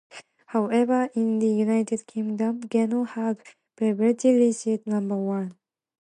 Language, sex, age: English, female, 19-29